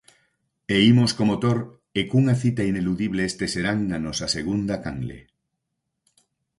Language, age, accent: Galician, 50-59, Oriental (común en zona oriental)